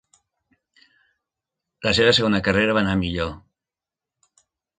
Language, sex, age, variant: Catalan, male, 60-69, Nord-Occidental